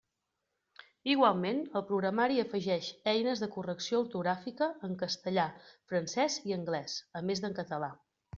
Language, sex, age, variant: Catalan, female, 40-49, Central